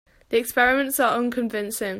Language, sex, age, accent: English, female, under 19, England English